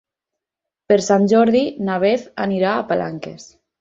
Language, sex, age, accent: Catalan, female, 19-29, valencià